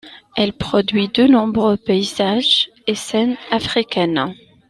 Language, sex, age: French, female, 19-29